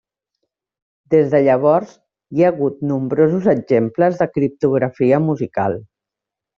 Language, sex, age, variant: Catalan, female, 50-59, Central